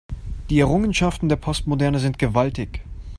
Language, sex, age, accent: German, male, 19-29, Deutschland Deutsch